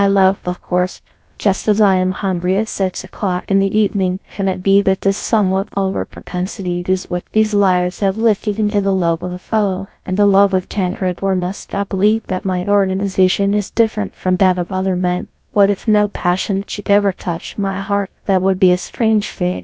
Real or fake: fake